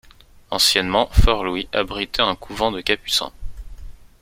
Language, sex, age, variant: French, male, 30-39, Français de métropole